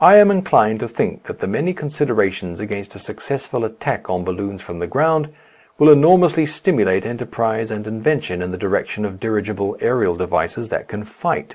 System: none